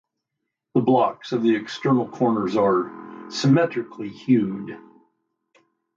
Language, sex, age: English, male, 60-69